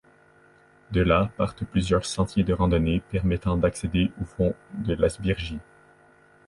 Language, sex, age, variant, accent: French, male, 19-29, Français d'Amérique du Nord, Français du Canada